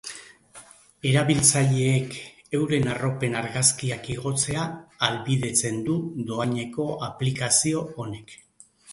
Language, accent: Basque, Erdialdekoa edo Nafarra (Gipuzkoa, Nafarroa)